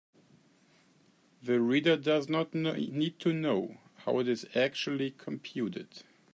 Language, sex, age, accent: English, male, 19-29, Canadian English